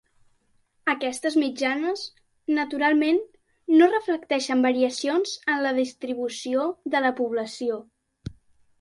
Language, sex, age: Catalan, female, under 19